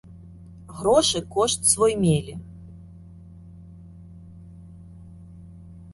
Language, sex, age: Belarusian, female, 30-39